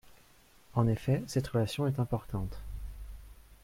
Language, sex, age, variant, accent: French, male, 19-29, Français de métropole, Français de l'est de la France